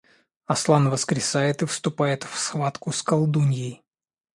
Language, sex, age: Russian, male, 30-39